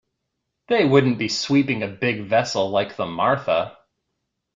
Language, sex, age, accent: English, male, 30-39, United States English